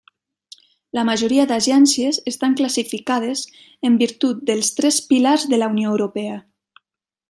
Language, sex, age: Catalan, female, 30-39